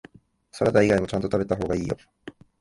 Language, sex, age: Japanese, male, 19-29